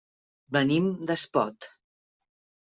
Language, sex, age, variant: Catalan, female, 40-49, Central